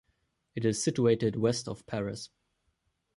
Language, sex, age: English, male, 19-29